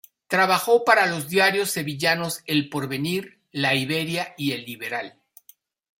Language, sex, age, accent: Spanish, male, 50-59, México